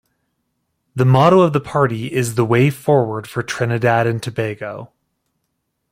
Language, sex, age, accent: English, male, 30-39, United States English